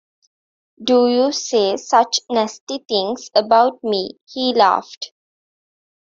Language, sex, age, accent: English, female, 19-29, India and South Asia (India, Pakistan, Sri Lanka)